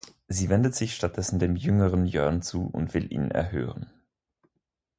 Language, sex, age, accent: German, male, 19-29, Schweizerdeutsch